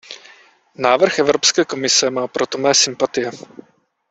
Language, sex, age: Czech, male, 30-39